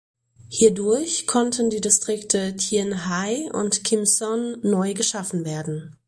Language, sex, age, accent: German, female, 30-39, Deutschland Deutsch